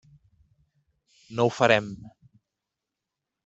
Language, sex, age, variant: Catalan, male, 40-49, Central